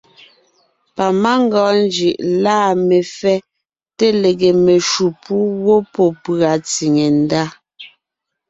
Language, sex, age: Ngiemboon, female, 30-39